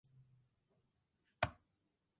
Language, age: English, 19-29